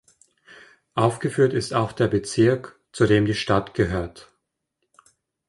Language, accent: German, Österreichisches Deutsch